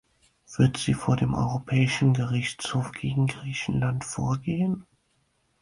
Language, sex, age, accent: German, male, 19-29, Deutschland Deutsch